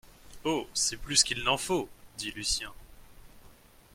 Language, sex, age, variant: French, male, 19-29, Français de métropole